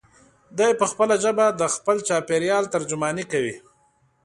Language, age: Pashto, 30-39